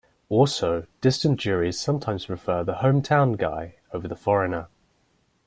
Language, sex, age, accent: English, male, 19-29, England English